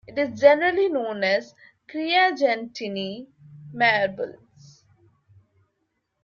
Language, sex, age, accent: English, female, 30-39, India and South Asia (India, Pakistan, Sri Lanka)